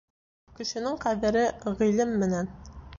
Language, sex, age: Bashkir, female, 19-29